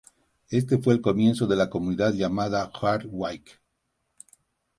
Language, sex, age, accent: Spanish, male, 40-49, Andino-Pacífico: Colombia, Perú, Ecuador, oeste de Bolivia y Venezuela andina